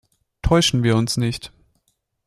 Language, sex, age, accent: German, male, 19-29, Deutschland Deutsch